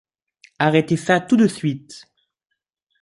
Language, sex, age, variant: French, male, under 19, Français de métropole